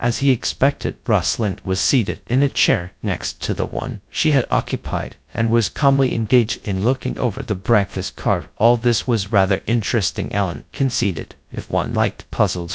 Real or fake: fake